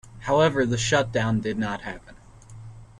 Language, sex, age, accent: English, male, 19-29, United States English